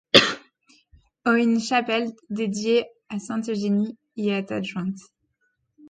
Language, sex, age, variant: French, female, 30-39, Français de métropole